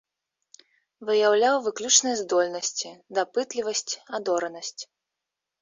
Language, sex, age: Belarusian, female, under 19